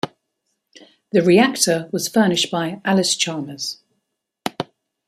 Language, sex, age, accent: English, female, 40-49, England English